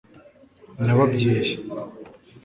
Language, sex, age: Kinyarwanda, male, 19-29